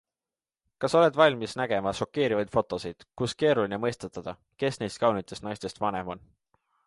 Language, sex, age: Estonian, male, 19-29